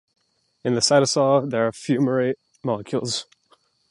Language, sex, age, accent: English, male, under 19, United States English